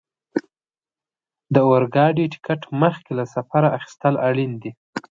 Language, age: Pashto, 19-29